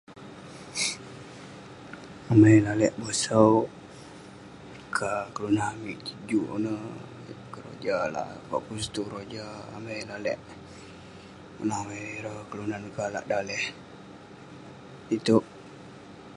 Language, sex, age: Western Penan, male, under 19